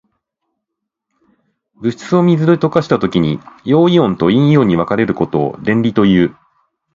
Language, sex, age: Japanese, male, 40-49